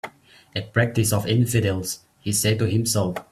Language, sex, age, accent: English, male, 19-29, India and South Asia (India, Pakistan, Sri Lanka)